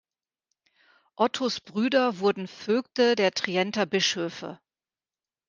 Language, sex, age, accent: German, female, 50-59, Deutschland Deutsch